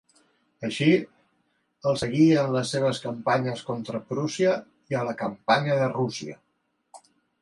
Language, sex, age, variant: Catalan, male, 40-49, Central